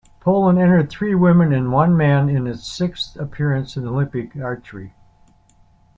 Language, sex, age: English, male, 70-79